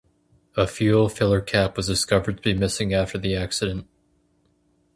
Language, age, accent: English, 19-29, Canadian English